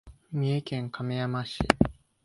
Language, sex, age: Japanese, male, 19-29